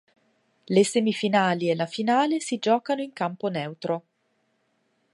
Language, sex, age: Italian, female, 19-29